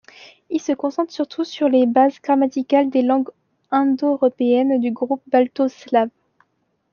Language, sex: French, female